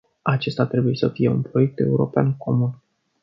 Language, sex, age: Romanian, male, 19-29